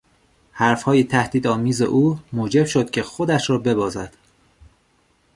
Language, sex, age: Persian, male, 19-29